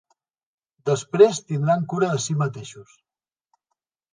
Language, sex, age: Catalan, male, 50-59